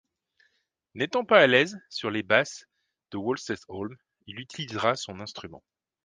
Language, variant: French, Français de métropole